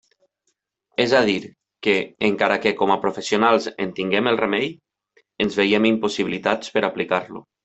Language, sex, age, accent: Catalan, male, 30-39, valencià